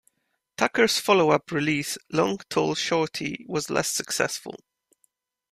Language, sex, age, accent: English, male, 19-29, England English